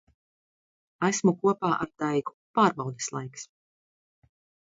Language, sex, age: Latvian, female, 30-39